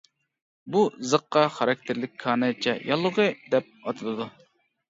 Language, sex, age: Uyghur, female, 40-49